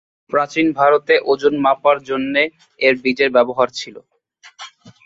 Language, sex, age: Bengali, male, 19-29